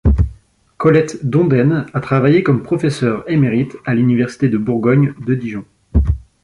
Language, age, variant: French, 30-39, Français de métropole